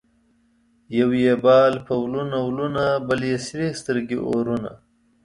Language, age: Pashto, 30-39